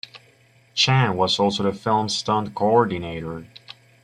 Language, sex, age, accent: English, male, 19-29, United States English